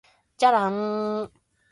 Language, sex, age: Japanese, male, 19-29